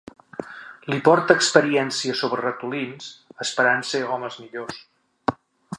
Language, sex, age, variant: Catalan, male, 60-69, Central